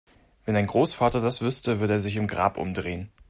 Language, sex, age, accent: German, male, 19-29, Deutschland Deutsch